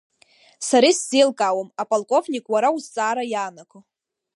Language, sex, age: Abkhazian, female, 19-29